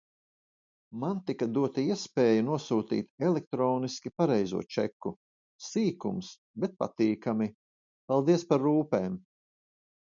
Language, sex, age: Latvian, male, 60-69